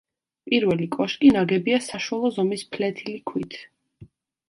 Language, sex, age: Georgian, female, 19-29